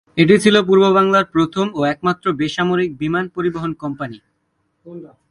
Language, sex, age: Bengali, male, under 19